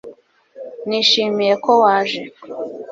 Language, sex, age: Kinyarwanda, female, 30-39